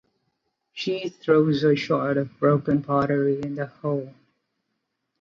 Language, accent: English, England English